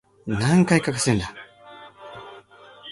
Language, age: Japanese, 19-29